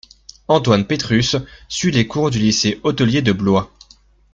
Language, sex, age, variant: French, male, 19-29, Français de métropole